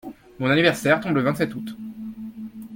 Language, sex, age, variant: French, male, 30-39, Français de métropole